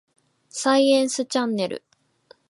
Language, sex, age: Japanese, female, 19-29